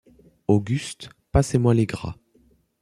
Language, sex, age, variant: French, male, under 19, Français de métropole